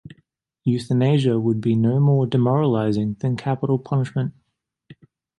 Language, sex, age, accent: English, male, 19-29, Australian English